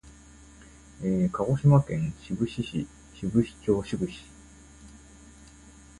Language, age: Japanese, 30-39